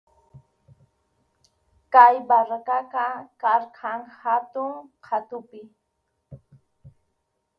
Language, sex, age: Arequipa-La Unión Quechua, female, under 19